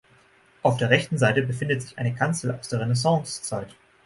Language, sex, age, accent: German, male, 19-29, Deutschland Deutsch; Norddeutsch